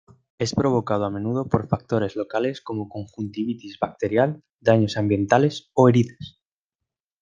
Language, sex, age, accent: Spanish, male, 19-29, España: Centro-Sur peninsular (Madrid, Toledo, Castilla-La Mancha)